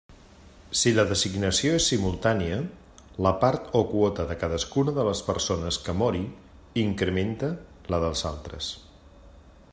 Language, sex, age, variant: Catalan, male, 50-59, Central